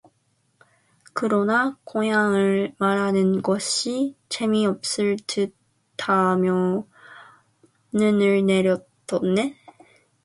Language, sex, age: Korean, female, 19-29